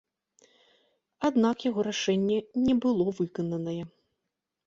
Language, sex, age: Belarusian, female, 40-49